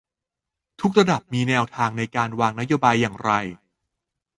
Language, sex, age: Thai, male, 40-49